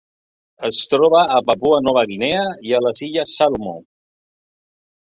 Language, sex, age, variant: Catalan, male, 60-69, Central